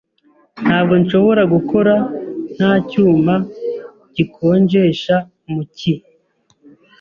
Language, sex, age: Kinyarwanda, male, 19-29